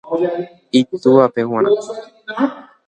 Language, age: Guarani, 19-29